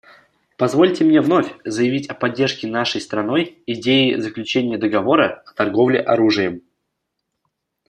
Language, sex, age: Russian, male, under 19